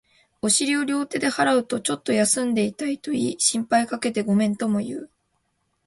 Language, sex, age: Japanese, female, 19-29